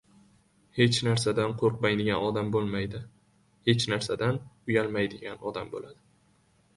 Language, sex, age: Uzbek, male, 19-29